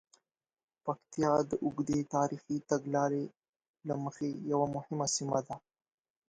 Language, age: Pashto, under 19